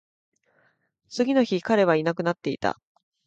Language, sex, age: Japanese, female, 19-29